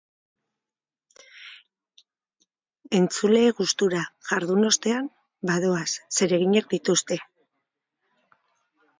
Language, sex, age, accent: Basque, female, 40-49, Mendebalekoa (Araba, Bizkaia, Gipuzkoako mendebaleko herri batzuk)